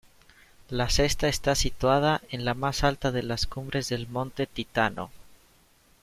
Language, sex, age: Spanish, male, 19-29